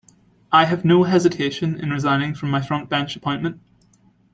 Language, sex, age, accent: English, male, 19-29, Irish English